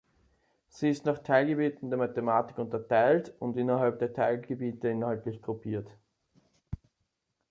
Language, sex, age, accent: German, male, 19-29, Österreichisches Deutsch